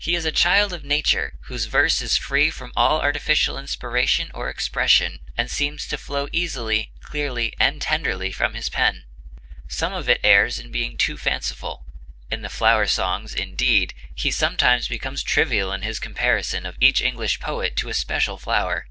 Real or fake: real